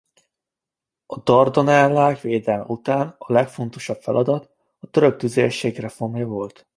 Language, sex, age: Hungarian, male, 19-29